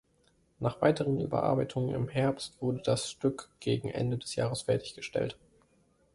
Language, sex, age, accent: German, male, 19-29, Deutschland Deutsch